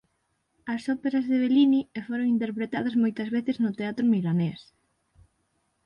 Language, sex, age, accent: Galician, female, 19-29, Atlántico (seseo e gheada)